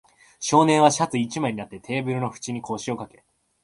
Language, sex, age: Japanese, male, 19-29